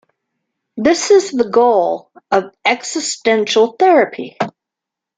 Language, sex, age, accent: English, female, 50-59, United States English